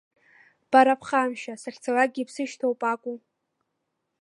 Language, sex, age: Abkhazian, female, under 19